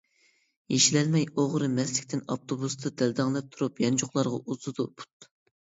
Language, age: Uyghur, 19-29